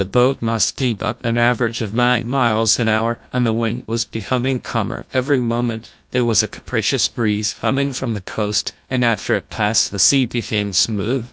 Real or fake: fake